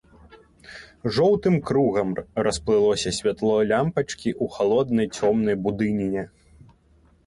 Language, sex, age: Belarusian, male, 19-29